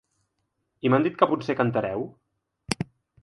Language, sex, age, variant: Catalan, male, 19-29, Central